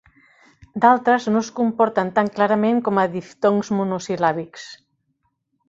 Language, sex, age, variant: Catalan, female, 50-59, Central